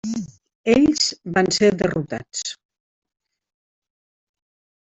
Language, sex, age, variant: Catalan, female, 60-69, Central